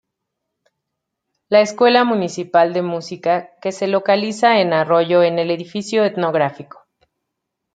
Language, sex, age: Spanish, female, 30-39